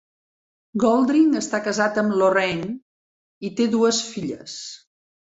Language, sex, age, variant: Catalan, female, 70-79, Central